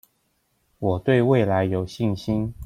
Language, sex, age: Chinese, male, 40-49